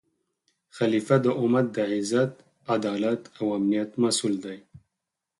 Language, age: Pashto, 30-39